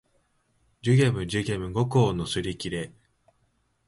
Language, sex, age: Japanese, male, 19-29